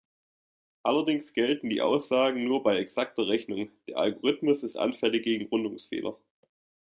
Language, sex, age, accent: German, male, 19-29, Deutschland Deutsch